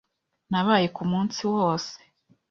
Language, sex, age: Kinyarwanda, female, 19-29